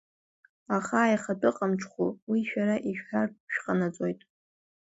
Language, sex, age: Abkhazian, female, 30-39